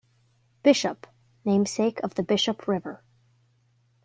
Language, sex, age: English, female, under 19